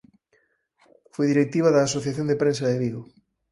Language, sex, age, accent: Galician, male, 30-39, Normativo (estándar)